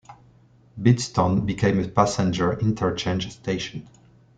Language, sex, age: English, male, 30-39